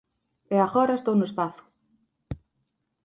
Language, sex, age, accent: Galician, female, 30-39, Atlántico (seseo e gheada)